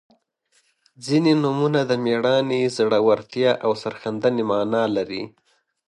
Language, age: Pashto, 19-29